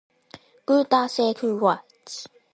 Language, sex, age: Chinese, female, 19-29